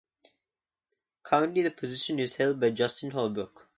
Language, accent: English, Australian English